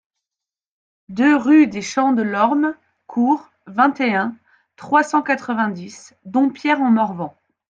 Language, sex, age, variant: French, female, 30-39, Français de métropole